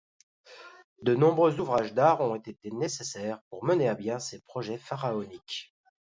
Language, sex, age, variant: French, male, 40-49, Français de métropole